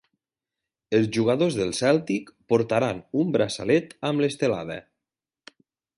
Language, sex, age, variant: Catalan, male, 30-39, Nord-Occidental